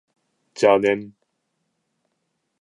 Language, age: Japanese, 19-29